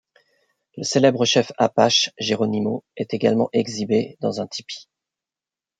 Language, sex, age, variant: French, male, 50-59, Français de métropole